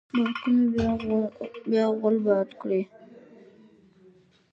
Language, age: Pashto, 19-29